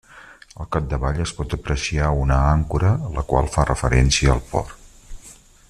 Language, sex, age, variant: Catalan, male, 50-59, Central